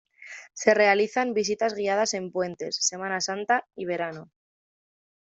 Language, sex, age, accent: Spanish, female, under 19, España: Centro-Sur peninsular (Madrid, Toledo, Castilla-La Mancha)